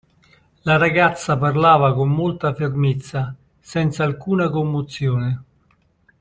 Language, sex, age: Italian, male, 50-59